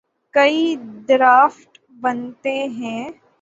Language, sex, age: Urdu, female, 19-29